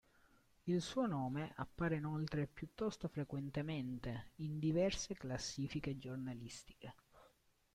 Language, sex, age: Italian, male, 19-29